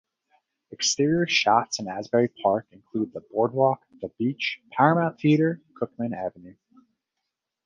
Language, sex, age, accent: English, male, 30-39, United States English